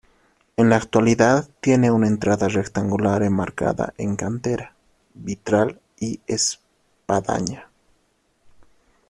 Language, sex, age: Spanish, male, 19-29